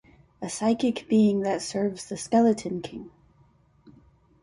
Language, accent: English, United States English